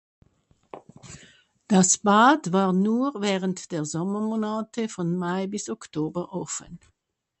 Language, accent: German, Schweizerdeutsch